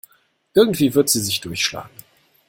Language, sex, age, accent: German, male, 19-29, Deutschland Deutsch